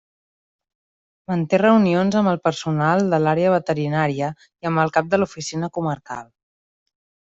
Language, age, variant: Catalan, 19-29, Central